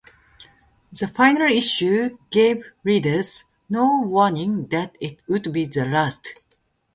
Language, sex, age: English, female, 50-59